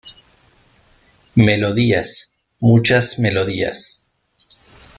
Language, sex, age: Spanish, male, 50-59